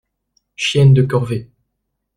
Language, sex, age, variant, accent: French, male, 19-29, Français des départements et régions d'outre-mer, Français de La Réunion